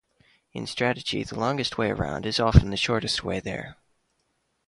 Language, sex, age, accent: English, male, under 19, United States English